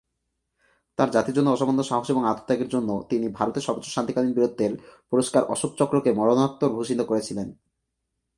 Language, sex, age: Bengali, male, 19-29